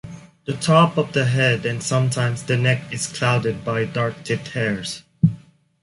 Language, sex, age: English, male, 19-29